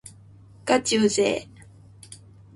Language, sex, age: Japanese, female, 19-29